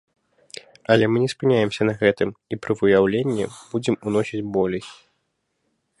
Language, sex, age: Belarusian, male, 19-29